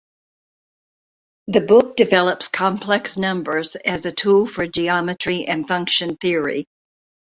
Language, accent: English, United States English